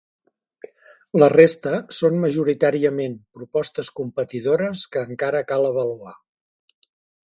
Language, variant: Catalan, Central